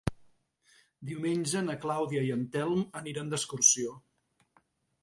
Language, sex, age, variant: Catalan, male, 50-59, Central